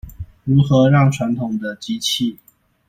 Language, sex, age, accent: Chinese, male, 19-29, 出生地：臺北市